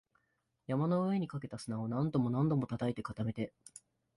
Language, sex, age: Japanese, male, 19-29